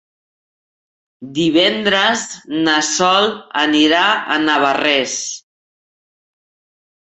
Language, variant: Catalan, Central